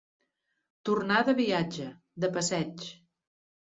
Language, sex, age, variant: Catalan, female, 60-69, Central